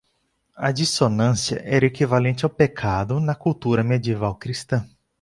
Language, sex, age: Portuguese, male, 19-29